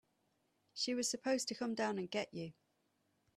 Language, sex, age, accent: English, female, 30-39, England English